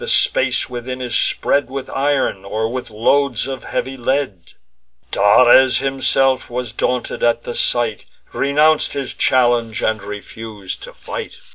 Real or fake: real